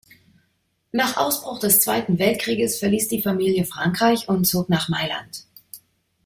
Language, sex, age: German, female, 30-39